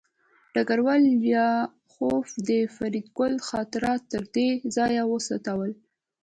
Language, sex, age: Pashto, female, 19-29